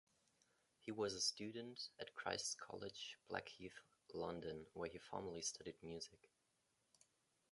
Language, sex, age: English, male, 30-39